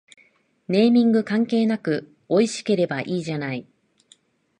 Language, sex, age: Japanese, female, 30-39